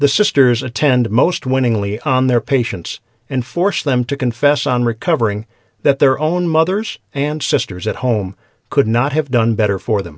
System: none